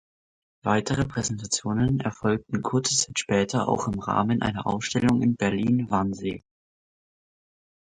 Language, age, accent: German, under 19, Deutschland Deutsch